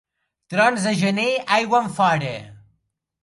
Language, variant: Catalan, Central